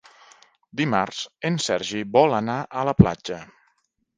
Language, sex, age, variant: Catalan, male, 40-49, Nord-Occidental